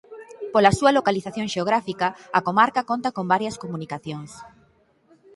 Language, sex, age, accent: Galician, female, 19-29, Oriental (común en zona oriental); Normativo (estándar)